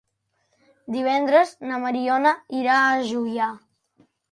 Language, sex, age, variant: Catalan, male, 40-49, Central